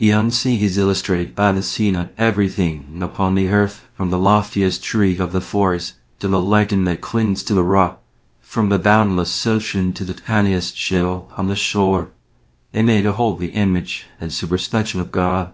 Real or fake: fake